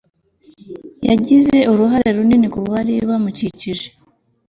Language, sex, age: Kinyarwanda, female, 19-29